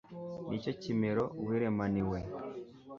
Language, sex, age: Kinyarwanda, male, 19-29